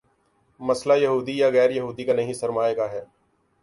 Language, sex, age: Urdu, male, 19-29